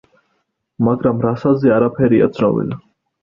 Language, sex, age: Georgian, male, 19-29